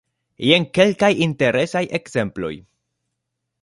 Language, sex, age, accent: Esperanto, male, 19-29, Internacia